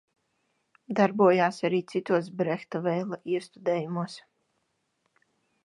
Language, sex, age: Latvian, female, 30-39